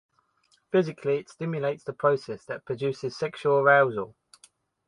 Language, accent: English, England English